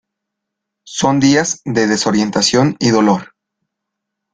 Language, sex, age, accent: Spanish, male, 19-29, México